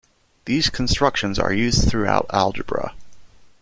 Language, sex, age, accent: English, male, 19-29, United States English